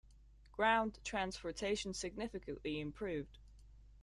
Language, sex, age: English, female, under 19